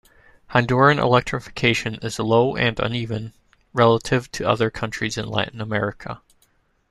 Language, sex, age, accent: English, male, 30-39, United States English